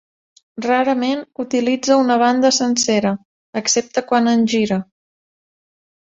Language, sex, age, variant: Catalan, female, 19-29, Central